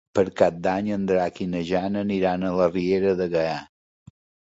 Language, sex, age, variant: Catalan, male, 60-69, Balear